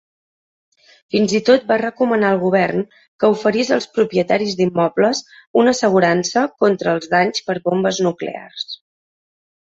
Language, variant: Catalan, Central